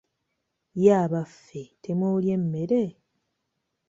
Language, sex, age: Ganda, female, 19-29